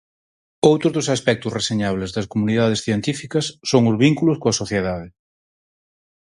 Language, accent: Galician, Normativo (estándar)